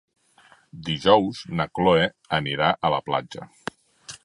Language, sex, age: Catalan, male, 50-59